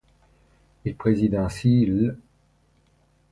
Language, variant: French, Français de métropole